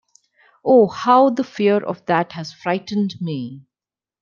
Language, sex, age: English, female, under 19